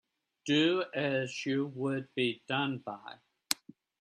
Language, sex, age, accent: English, male, 40-49, United States English